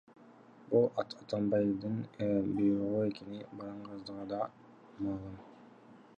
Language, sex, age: Kyrgyz, male, under 19